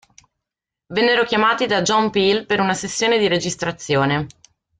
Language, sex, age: Italian, female, 19-29